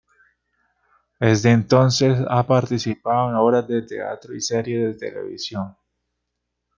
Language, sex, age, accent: Spanish, male, 30-39, Andino-Pacífico: Colombia, Perú, Ecuador, oeste de Bolivia y Venezuela andina